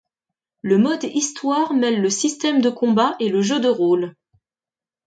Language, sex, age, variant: French, female, 50-59, Français de métropole